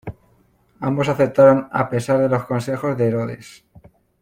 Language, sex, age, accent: Spanish, male, 30-39, España: Centro-Sur peninsular (Madrid, Toledo, Castilla-La Mancha)